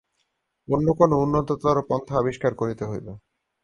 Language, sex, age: Bengali, male, 19-29